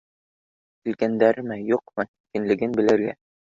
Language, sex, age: Bashkir, male, under 19